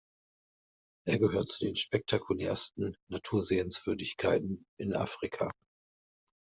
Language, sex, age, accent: German, male, 40-49, Deutschland Deutsch